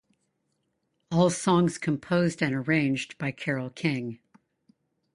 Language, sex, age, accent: English, female, 60-69, United States English